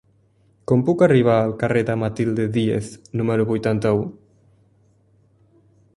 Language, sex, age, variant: Catalan, male, 19-29, Central